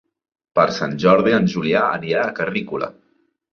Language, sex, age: Catalan, male, 19-29